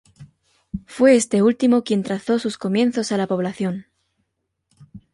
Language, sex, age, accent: Spanish, female, 19-29, España: Sur peninsular (Andalucia, Extremadura, Murcia)